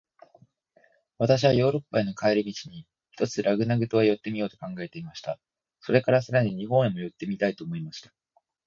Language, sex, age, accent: Japanese, male, 19-29, 標準語; 東京